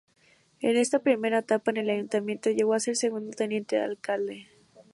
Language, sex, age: Spanish, female, 19-29